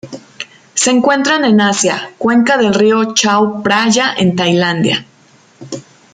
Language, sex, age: Spanish, female, 30-39